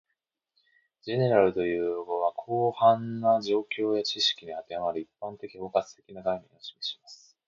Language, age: Japanese, 30-39